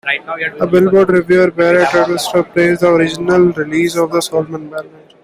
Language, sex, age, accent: English, male, 19-29, India and South Asia (India, Pakistan, Sri Lanka)